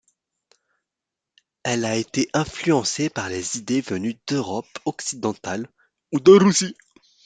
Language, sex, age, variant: French, male, under 19, Français de métropole